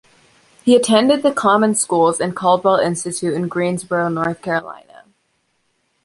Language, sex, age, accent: English, female, under 19, United States English